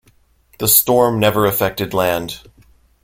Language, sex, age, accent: English, male, 19-29, United States English